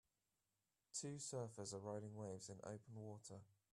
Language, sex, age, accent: English, male, 19-29, England English